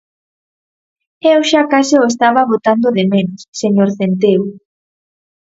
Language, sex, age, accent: Galician, female, under 19, Normativo (estándar)